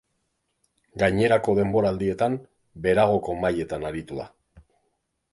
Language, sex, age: Basque, male, 40-49